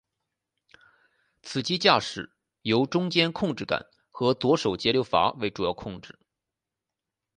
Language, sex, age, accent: Chinese, male, 19-29, 出生地：山东省